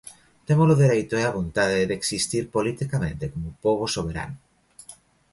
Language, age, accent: Galician, 40-49, Normativo (estándar)